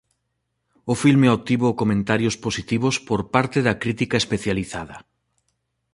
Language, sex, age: Galician, male, 40-49